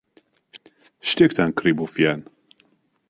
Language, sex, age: Central Kurdish, male, 30-39